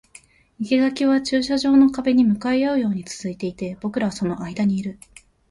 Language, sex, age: Japanese, female, 19-29